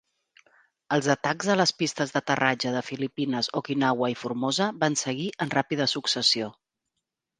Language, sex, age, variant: Catalan, female, 40-49, Central